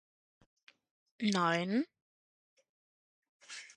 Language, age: German, under 19